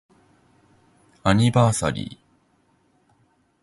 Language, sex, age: Japanese, male, 19-29